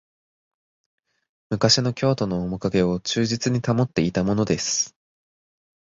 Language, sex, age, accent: Japanese, male, under 19, 標準語